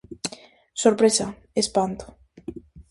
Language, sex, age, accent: Galician, female, 19-29, Atlántico (seseo e gheada)